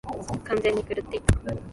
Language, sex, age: Japanese, female, 19-29